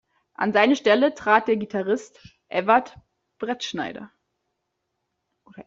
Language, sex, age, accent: German, female, 19-29, Deutschland Deutsch